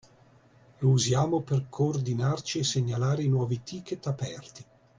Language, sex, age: Italian, male, 30-39